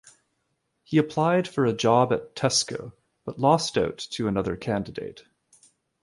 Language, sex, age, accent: English, male, 30-39, Canadian English